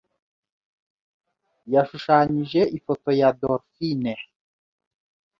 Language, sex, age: Kinyarwanda, male, 30-39